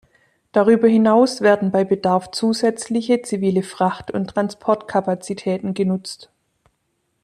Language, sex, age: German, female, 40-49